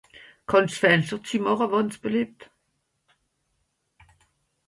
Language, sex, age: Swiss German, female, 60-69